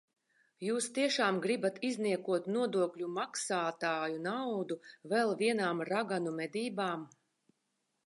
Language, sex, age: Latvian, female, 40-49